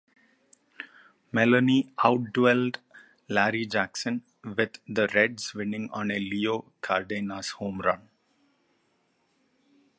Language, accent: English, India and South Asia (India, Pakistan, Sri Lanka)